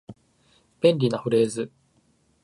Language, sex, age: Japanese, male, 19-29